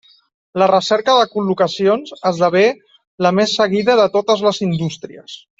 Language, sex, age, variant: Catalan, male, 30-39, Central